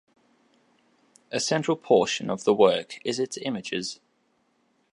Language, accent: English, England English